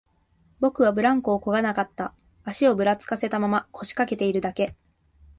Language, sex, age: Japanese, female, 19-29